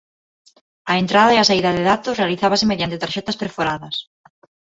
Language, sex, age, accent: Galician, female, 19-29, Neofalante